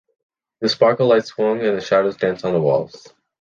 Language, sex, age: English, male, under 19